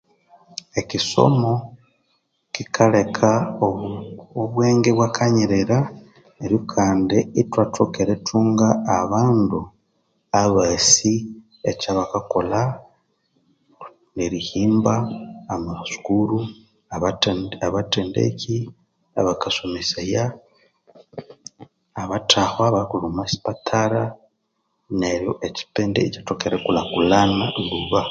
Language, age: Konzo, 19-29